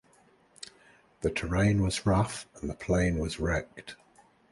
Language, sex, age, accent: English, male, 60-69, England English